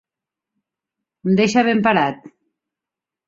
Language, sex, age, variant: Catalan, female, 40-49, Central